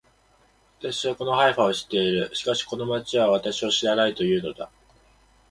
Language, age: Japanese, 19-29